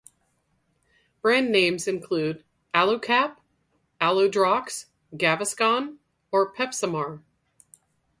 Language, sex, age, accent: English, female, 50-59, United States English